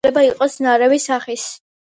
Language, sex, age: Georgian, female, under 19